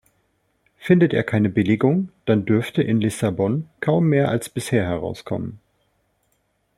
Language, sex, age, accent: German, male, 30-39, Deutschland Deutsch